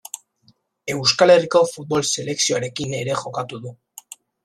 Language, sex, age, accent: Basque, male, under 19, Erdialdekoa edo Nafarra (Gipuzkoa, Nafarroa)